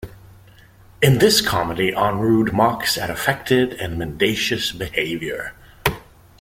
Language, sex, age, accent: English, male, 50-59, United States English